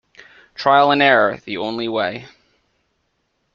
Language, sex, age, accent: English, male, 19-29, United States English